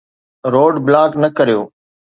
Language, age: Sindhi, 40-49